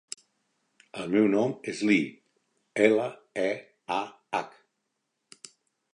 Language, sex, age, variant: Catalan, male, 60-69, Central